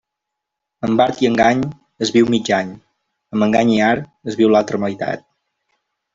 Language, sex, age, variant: Catalan, male, 19-29, Central